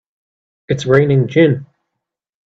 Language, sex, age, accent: English, male, 30-39, Irish English